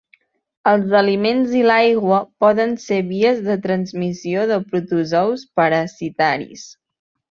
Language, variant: Catalan, Nord-Occidental